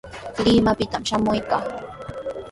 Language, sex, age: Sihuas Ancash Quechua, female, 19-29